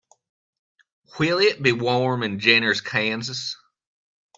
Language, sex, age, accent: English, male, 30-39, United States English